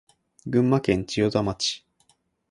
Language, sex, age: Japanese, male, 19-29